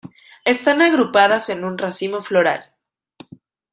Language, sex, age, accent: Spanish, female, 30-39, México